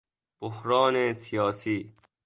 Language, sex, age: Persian, male, under 19